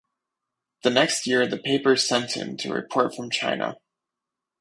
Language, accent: English, United States English